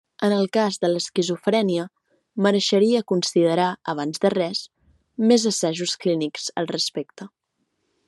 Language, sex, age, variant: Catalan, female, 19-29, Central